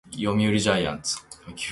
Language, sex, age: Japanese, male, 30-39